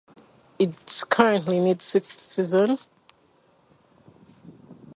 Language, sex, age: English, female, 19-29